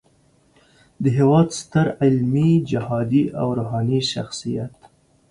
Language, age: Pashto, 19-29